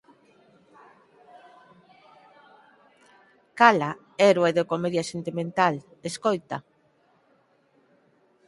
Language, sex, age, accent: Galician, female, 50-59, Normativo (estándar)